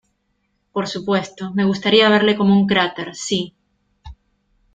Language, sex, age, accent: Spanish, female, 40-49, Rioplatense: Argentina, Uruguay, este de Bolivia, Paraguay